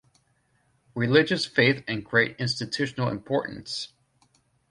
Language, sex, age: English, male, 19-29